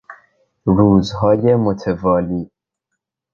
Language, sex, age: Persian, male, under 19